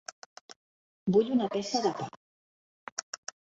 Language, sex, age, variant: Catalan, female, 50-59, Central